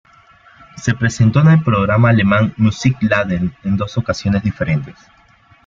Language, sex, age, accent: Spanish, male, 19-29, Andino-Pacífico: Colombia, Perú, Ecuador, oeste de Bolivia y Venezuela andina